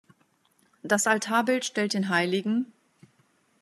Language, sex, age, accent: German, female, 40-49, Deutschland Deutsch